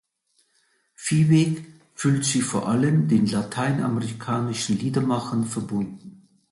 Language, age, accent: German, 70-79, Deutschland Deutsch